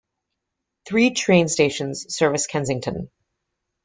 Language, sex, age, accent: English, female, 19-29, United States English